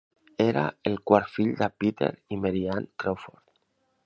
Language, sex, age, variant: Catalan, male, 40-49, Central